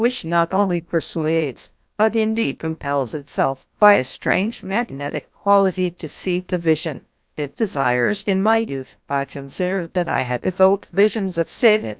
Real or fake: fake